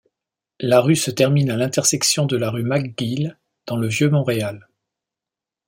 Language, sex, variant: French, male, Français de métropole